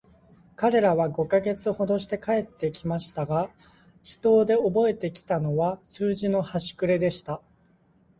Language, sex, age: Japanese, male, 30-39